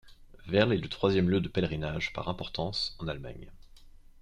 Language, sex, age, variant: French, male, 19-29, Français de métropole